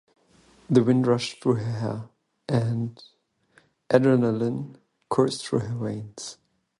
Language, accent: English, United States English